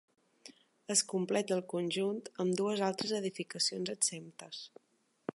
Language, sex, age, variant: Catalan, female, 30-39, Balear